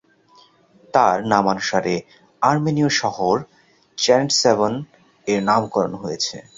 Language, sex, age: Bengali, male, 30-39